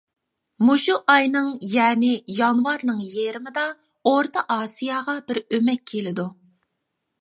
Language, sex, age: Uyghur, female, 30-39